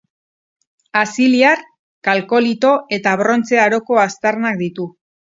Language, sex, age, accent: Basque, female, 40-49, Erdialdekoa edo Nafarra (Gipuzkoa, Nafarroa)